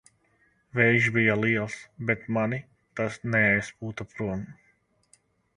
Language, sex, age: Latvian, male, 30-39